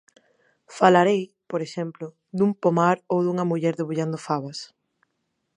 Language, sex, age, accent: Galician, female, 19-29, Neofalante